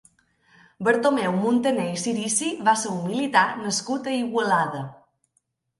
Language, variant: Catalan, Balear